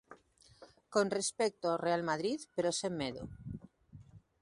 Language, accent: Galician, Normativo (estándar)